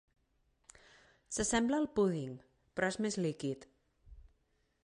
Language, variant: Catalan, Central